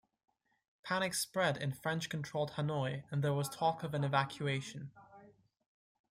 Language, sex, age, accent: English, male, 19-29, United States English